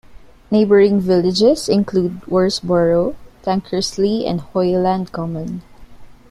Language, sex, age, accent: English, female, 19-29, Filipino